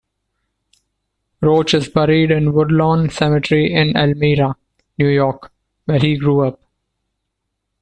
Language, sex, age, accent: English, male, 40-49, India and South Asia (India, Pakistan, Sri Lanka)